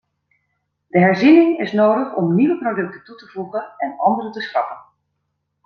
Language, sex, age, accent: Dutch, female, 40-49, Nederlands Nederlands